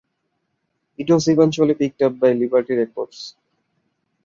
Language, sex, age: English, male, 19-29